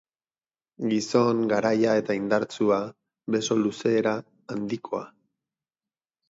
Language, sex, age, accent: Basque, male, 30-39, Batua